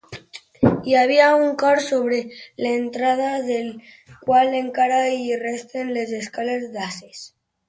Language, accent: Catalan, valencià